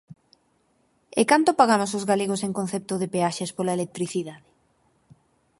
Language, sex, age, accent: Galician, female, 30-39, Normativo (estándar)